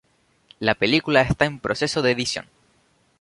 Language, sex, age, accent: Spanish, male, 19-29, España: Islas Canarias